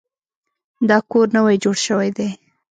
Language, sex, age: Pashto, female, 19-29